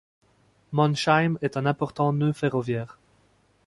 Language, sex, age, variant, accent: French, male, 19-29, Français d'Europe, Français de Belgique